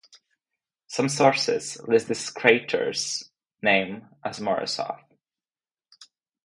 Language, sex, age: English, male, under 19